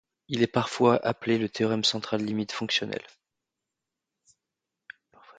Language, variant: French, Français de métropole